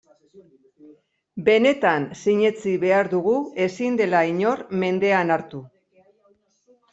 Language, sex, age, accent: Basque, male, 19-29, Mendebalekoa (Araba, Bizkaia, Gipuzkoako mendebaleko herri batzuk)